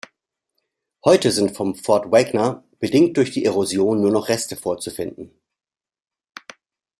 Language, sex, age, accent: German, male, 50-59, Deutschland Deutsch